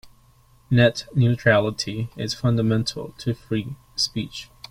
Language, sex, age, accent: English, male, 19-29, United States English